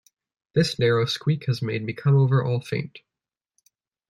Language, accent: English, United States English